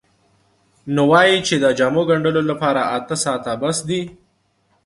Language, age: Pashto, 19-29